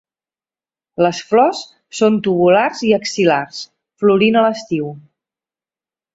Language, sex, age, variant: Catalan, female, 40-49, Central